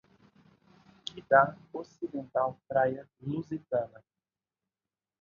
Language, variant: Portuguese, Portuguese (Brasil)